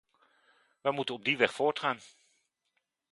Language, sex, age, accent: Dutch, male, 40-49, Nederlands Nederlands